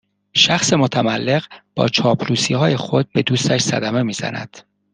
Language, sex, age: Persian, male, 50-59